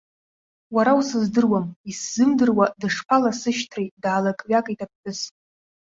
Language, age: Abkhazian, 19-29